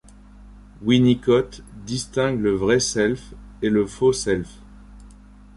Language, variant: French, Français de métropole